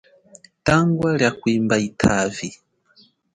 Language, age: Chokwe, 30-39